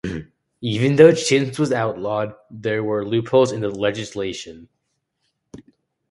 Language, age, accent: English, under 19, United States English